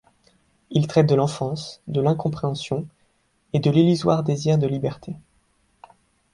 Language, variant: French, Français de métropole